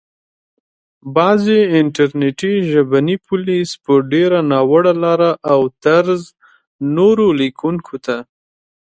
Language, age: Pashto, 19-29